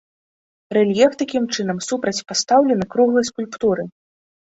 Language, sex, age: Belarusian, female, 19-29